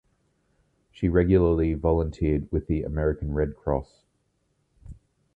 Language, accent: English, Australian English